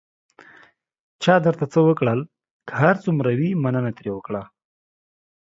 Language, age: Pashto, 19-29